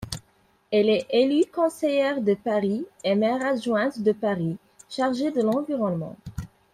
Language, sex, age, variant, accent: French, female, 19-29, Français du nord de l'Afrique, Français du Maroc